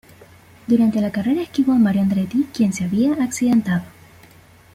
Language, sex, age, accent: Spanish, female, 19-29, Caribe: Cuba, Venezuela, Puerto Rico, República Dominicana, Panamá, Colombia caribeña, México caribeño, Costa del golfo de México